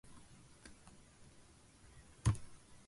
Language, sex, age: Japanese, female, 19-29